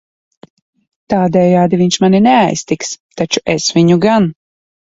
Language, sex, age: Latvian, female, 30-39